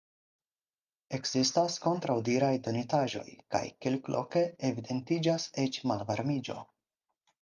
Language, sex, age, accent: Esperanto, male, 19-29, Internacia